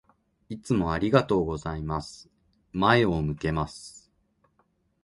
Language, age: Japanese, 40-49